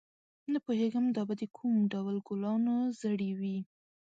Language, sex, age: Pashto, female, 19-29